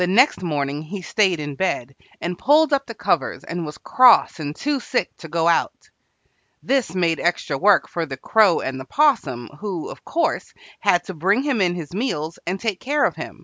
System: none